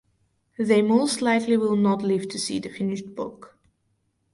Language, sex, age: English, female, 19-29